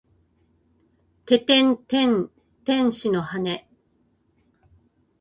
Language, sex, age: Japanese, female, 50-59